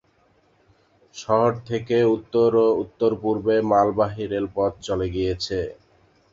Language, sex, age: Bengali, male, 30-39